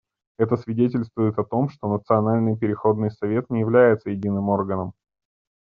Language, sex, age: Russian, male, 30-39